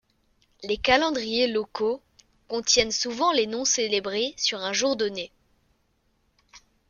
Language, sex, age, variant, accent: French, male, 19-29, Français d'Europe, Français de Belgique